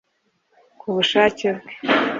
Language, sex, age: Kinyarwanda, female, 30-39